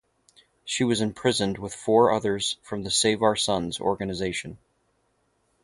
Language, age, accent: English, 30-39, United States English